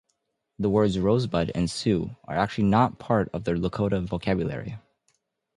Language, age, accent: English, 19-29, United States English